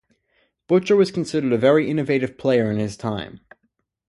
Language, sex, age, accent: English, male, 19-29, United States English